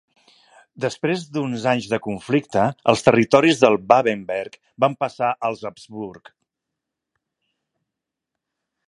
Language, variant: Catalan, Central